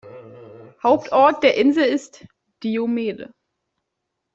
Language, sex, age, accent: German, female, 19-29, Deutschland Deutsch